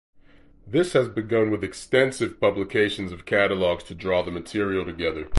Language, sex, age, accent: English, male, 40-49, United States English